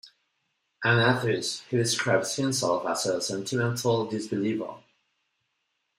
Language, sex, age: English, male, 50-59